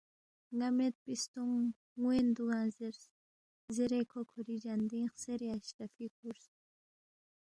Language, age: Balti, 19-29